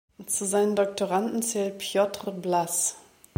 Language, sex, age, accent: German, female, 40-49, Deutschland Deutsch